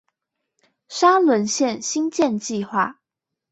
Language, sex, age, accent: Chinese, female, 19-29, 出生地：桃園市